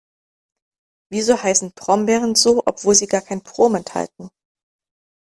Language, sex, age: German, female, 30-39